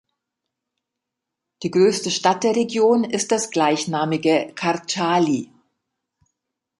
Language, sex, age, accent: German, female, 50-59, Deutschland Deutsch